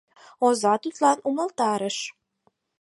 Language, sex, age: Mari, female, 19-29